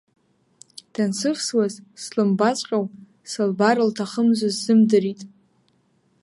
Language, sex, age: Abkhazian, female, 19-29